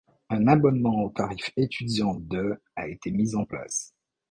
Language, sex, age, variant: French, male, 50-59, Français de métropole